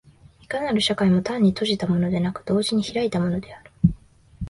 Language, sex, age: Japanese, female, 19-29